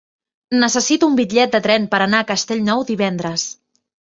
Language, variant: Catalan, Central